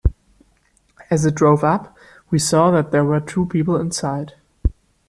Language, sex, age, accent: English, male, under 19, United States English